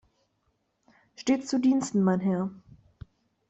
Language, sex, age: German, female, 19-29